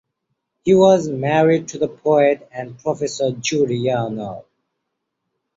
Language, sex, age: English, male, 19-29